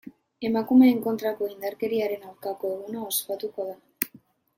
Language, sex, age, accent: Basque, female, 19-29, Mendebalekoa (Araba, Bizkaia, Gipuzkoako mendebaleko herri batzuk)